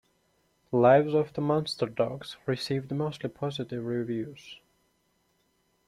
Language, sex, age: English, male, 19-29